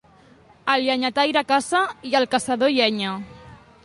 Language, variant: Catalan, Septentrional